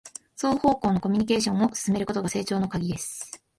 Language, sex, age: Japanese, female, 19-29